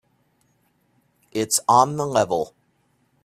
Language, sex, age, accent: English, male, 30-39, United States English